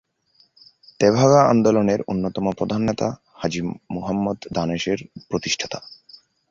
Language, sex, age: Bengali, male, 19-29